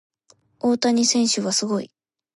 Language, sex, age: Japanese, female, under 19